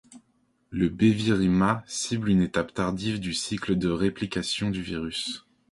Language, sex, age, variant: French, male, 19-29, Français de métropole